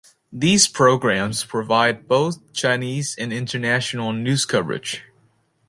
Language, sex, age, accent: English, male, 19-29, United States English